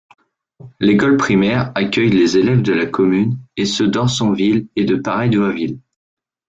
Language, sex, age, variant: French, male, under 19, Français de métropole